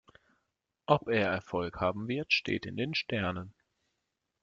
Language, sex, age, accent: German, male, 19-29, Deutschland Deutsch